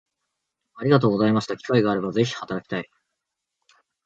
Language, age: Japanese, 19-29